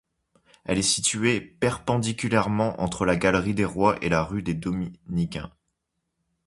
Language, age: French, 19-29